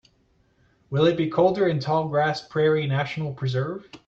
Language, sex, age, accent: English, male, 40-49, United States English